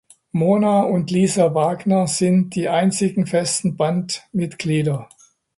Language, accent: German, Deutschland Deutsch